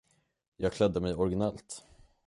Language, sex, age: Swedish, male, under 19